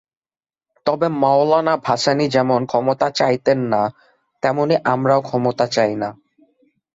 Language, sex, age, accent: Bengali, male, 19-29, Bengali